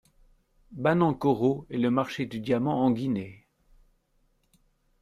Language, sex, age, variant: French, male, 60-69, Français de métropole